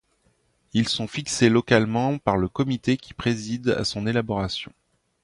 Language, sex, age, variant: French, male, 30-39, Français de métropole